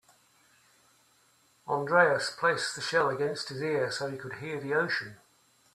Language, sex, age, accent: English, male, 60-69, Australian English